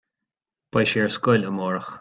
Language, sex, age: Irish, male, 30-39